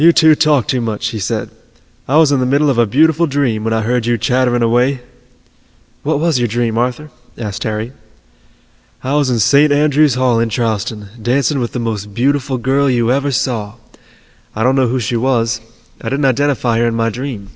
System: none